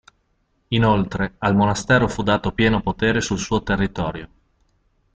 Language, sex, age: Italian, male, 40-49